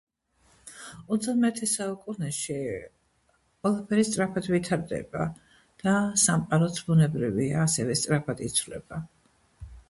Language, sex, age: Georgian, female, 60-69